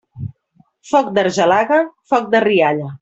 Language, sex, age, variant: Catalan, female, 40-49, Central